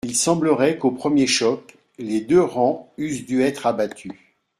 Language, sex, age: French, male, 60-69